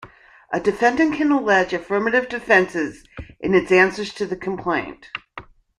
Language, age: English, 50-59